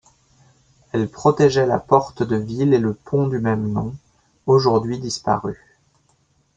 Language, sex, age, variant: French, male, 30-39, Français de métropole